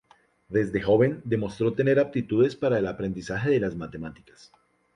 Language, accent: Spanish, Andino-Pacífico: Colombia, Perú, Ecuador, oeste de Bolivia y Venezuela andina